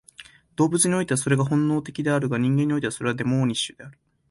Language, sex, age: Japanese, male, 19-29